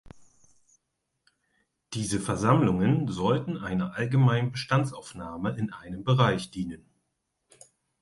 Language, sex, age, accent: German, male, 40-49, Deutschland Deutsch; Hochdeutsch